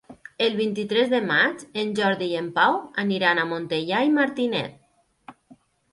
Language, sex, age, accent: Catalan, female, 30-39, valencià